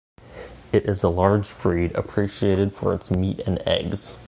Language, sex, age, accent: English, male, 19-29, United States English